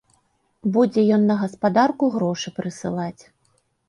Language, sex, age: Belarusian, female, 40-49